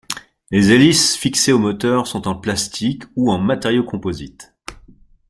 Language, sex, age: French, male, 40-49